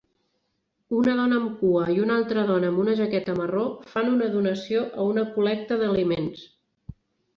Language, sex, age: Catalan, female, 40-49